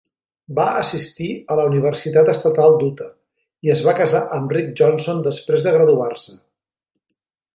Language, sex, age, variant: Catalan, male, 40-49, Central